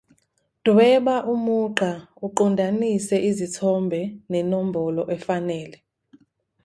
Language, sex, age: Zulu, female, 19-29